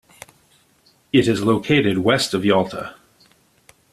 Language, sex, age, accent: English, male, 40-49, Canadian English